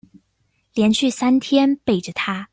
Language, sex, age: Chinese, female, 19-29